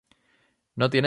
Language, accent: Spanish, España: Sur peninsular (Andalucia, Extremadura, Murcia)